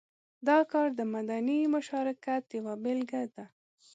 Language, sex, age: Pashto, female, 19-29